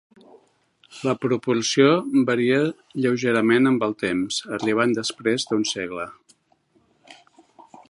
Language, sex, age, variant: Catalan, male, 60-69, Central